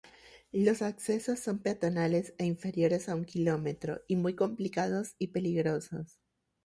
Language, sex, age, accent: Spanish, female, 19-29, Caribe: Cuba, Venezuela, Puerto Rico, República Dominicana, Panamá, Colombia caribeña, México caribeño, Costa del golfo de México